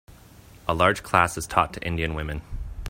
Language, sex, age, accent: English, male, 19-29, Canadian English